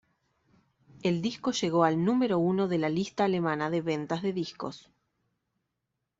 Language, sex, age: Spanish, female, 30-39